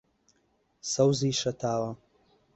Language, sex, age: Central Kurdish, male, 19-29